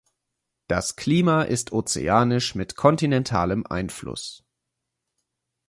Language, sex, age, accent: German, male, 30-39, Deutschland Deutsch